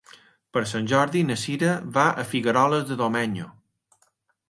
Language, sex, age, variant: Catalan, male, 40-49, Balear